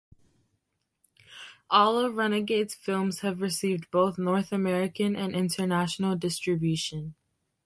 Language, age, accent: English, under 19, United States English